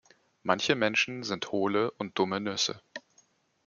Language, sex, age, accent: German, male, 19-29, Deutschland Deutsch